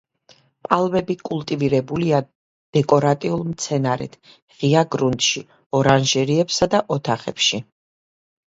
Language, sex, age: Georgian, female, 40-49